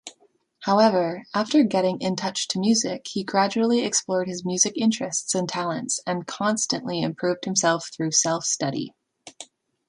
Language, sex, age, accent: English, female, 19-29, Canadian English